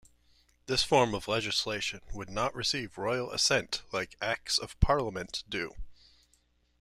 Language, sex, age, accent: English, male, 19-29, United States English